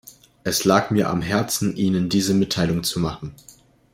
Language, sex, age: German, male, under 19